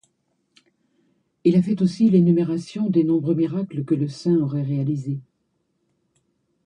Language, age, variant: French, 60-69, Français de métropole